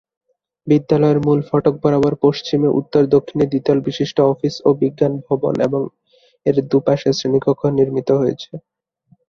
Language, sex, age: Bengali, male, 19-29